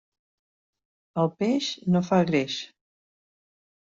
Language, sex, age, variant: Catalan, female, 60-69, Central